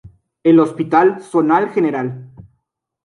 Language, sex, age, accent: Spanish, male, 19-29, México